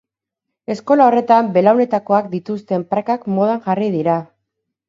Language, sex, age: Basque, female, 30-39